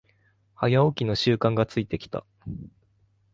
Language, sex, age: Japanese, male, 19-29